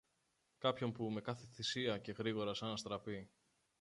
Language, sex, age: Greek, male, 30-39